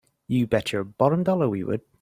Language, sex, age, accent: English, male, 19-29, England English